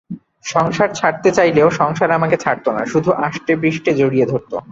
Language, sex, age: Bengali, male, 19-29